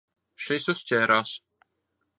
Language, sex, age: Latvian, male, 30-39